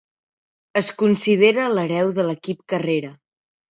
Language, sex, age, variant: Catalan, male, under 19, Central